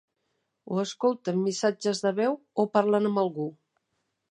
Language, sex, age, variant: Catalan, female, 50-59, Central